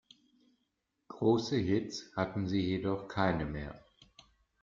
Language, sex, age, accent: German, male, 50-59, Deutschland Deutsch